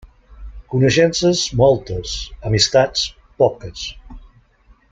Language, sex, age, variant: Catalan, male, 40-49, Central